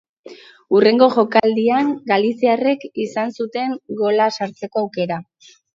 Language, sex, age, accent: Basque, female, 40-49, Mendebalekoa (Araba, Bizkaia, Gipuzkoako mendebaleko herri batzuk)